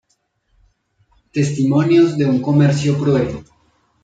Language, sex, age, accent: Spanish, male, 30-39, Caribe: Cuba, Venezuela, Puerto Rico, República Dominicana, Panamá, Colombia caribeña, México caribeño, Costa del golfo de México